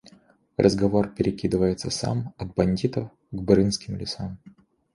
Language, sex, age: Russian, male, 19-29